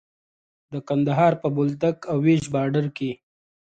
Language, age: Pashto, 30-39